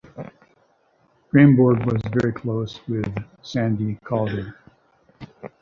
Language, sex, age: English, male, 70-79